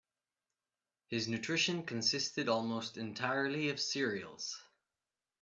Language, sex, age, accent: English, male, 19-29, United States English